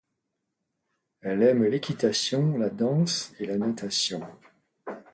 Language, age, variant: French, 70-79, Français de métropole